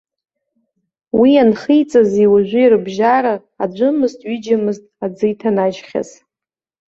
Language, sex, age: Abkhazian, female, 40-49